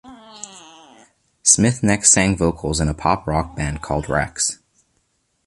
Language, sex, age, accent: English, male, 19-29, Canadian English